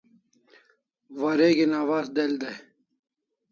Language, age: Kalasha, 40-49